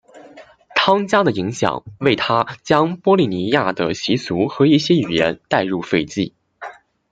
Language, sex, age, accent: Chinese, male, 19-29, 出生地：山东省